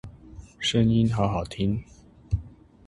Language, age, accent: Chinese, 30-39, 出生地：臺中市